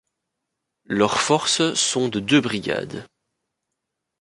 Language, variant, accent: French, Français d'Europe, Français de Belgique